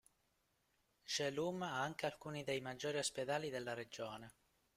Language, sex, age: Italian, male, 19-29